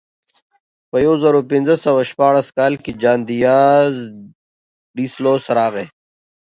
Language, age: Pashto, 30-39